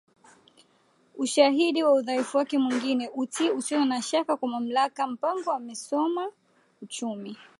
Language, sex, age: Swahili, female, 19-29